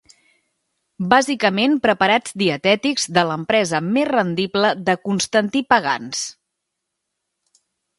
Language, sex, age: Catalan, female, 30-39